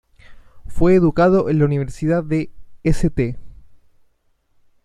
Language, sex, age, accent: Spanish, male, 19-29, Chileno: Chile, Cuyo